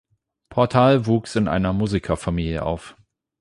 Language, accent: German, Deutschland Deutsch